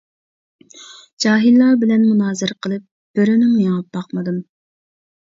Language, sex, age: Uyghur, female, 19-29